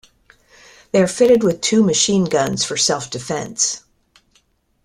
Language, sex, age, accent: English, female, 70-79, United States English